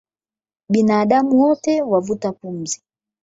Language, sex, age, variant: Swahili, female, 19-29, Kiswahili cha Bara ya Tanzania